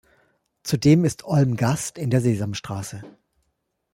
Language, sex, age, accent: German, male, 40-49, Deutschland Deutsch